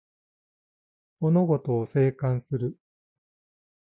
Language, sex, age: Japanese, male, 60-69